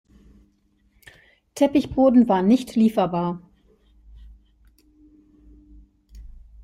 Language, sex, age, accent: German, female, 50-59, Deutschland Deutsch